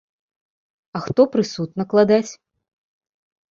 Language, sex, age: Belarusian, female, 30-39